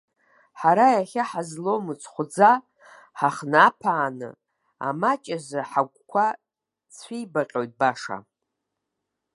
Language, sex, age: Abkhazian, female, 50-59